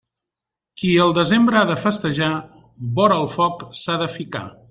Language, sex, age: Catalan, male, 50-59